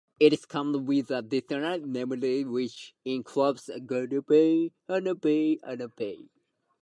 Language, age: English, 19-29